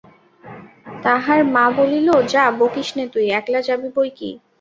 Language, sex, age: Bengali, female, 19-29